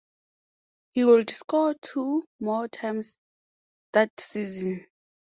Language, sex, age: English, female, 19-29